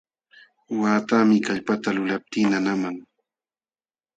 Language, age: Jauja Wanca Quechua, 40-49